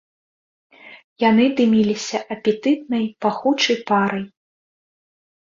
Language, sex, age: Belarusian, female, 19-29